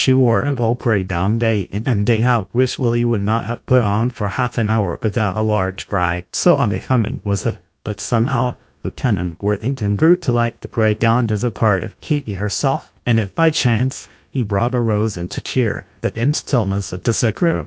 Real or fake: fake